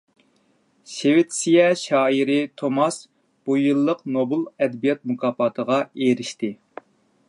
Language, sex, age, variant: Uyghur, male, 80-89, ئۇيغۇر تىلى